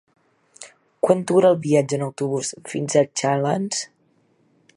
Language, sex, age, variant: Catalan, female, 19-29, Central